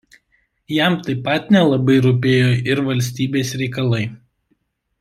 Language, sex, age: Lithuanian, male, 19-29